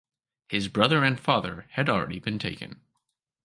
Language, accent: English, Canadian English